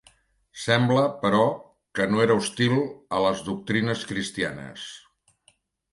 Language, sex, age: Catalan, male, 60-69